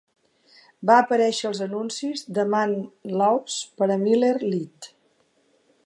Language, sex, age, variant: Catalan, female, 70-79, Central